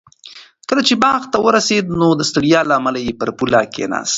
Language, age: Pashto, 19-29